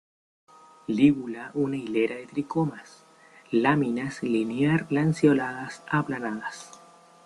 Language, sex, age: Spanish, male, 19-29